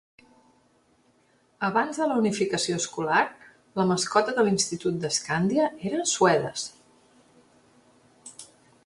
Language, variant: Catalan, Central